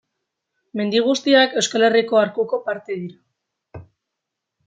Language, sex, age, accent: Basque, female, under 19, Erdialdekoa edo Nafarra (Gipuzkoa, Nafarroa)